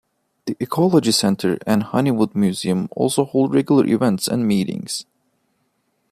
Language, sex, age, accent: English, male, 19-29, United States English